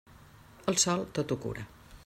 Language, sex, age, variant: Catalan, female, 50-59, Central